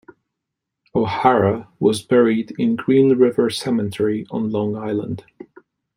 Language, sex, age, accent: English, male, 30-39, United States English